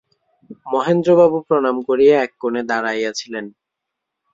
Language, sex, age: Bengali, male, 19-29